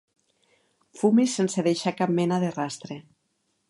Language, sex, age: Catalan, female, 50-59